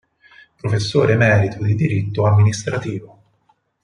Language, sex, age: Italian, male, 30-39